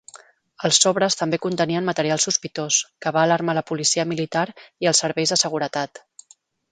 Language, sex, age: Catalan, female, 40-49